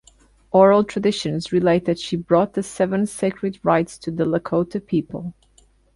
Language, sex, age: English, female, 30-39